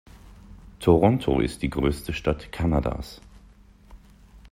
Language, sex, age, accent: German, male, 40-49, Deutschland Deutsch